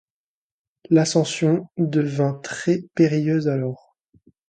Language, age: French, 19-29